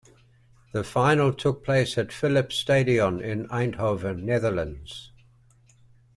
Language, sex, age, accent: English, male, 70-79, New Zealand English